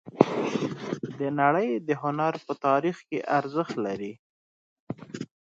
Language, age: Pashto, 30-39